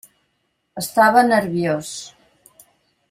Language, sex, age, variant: Catalan, female, 60-69, Central